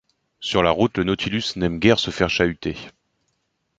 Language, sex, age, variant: French, male, 30-39, Français de métropole